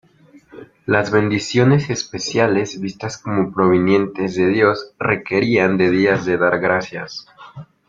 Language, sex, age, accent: Spanish, male, 19-29, México